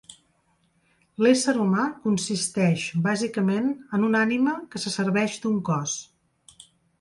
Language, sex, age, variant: Catalan, female, 50-59, Central